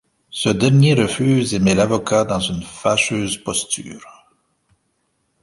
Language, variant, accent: French, Français d'Amérique du Nord, Français du Canada